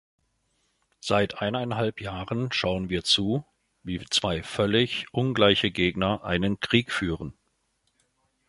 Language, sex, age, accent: German, male, 40-49, Deutschland Deutsch